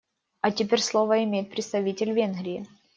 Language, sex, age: Russian, female, 19-29